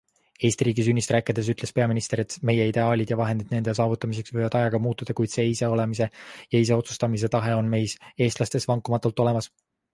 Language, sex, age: Estonian, male, 19-29